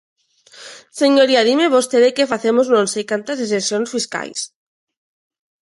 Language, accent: Galician, Neofalante